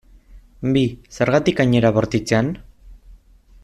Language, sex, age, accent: Basque, male, 19-29, Erdialdekoa edo Nafarra (Gipuzkoa, Nafarroa)